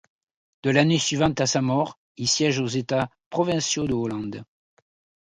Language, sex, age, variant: French, male, 60-69, Français de métropole